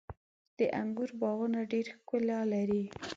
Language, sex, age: Pashto, female, 19-29